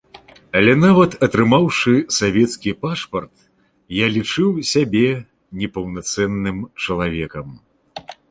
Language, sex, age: Belarusian, male, 40-49